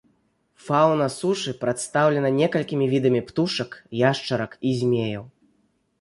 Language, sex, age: Belarusian, male, 19-29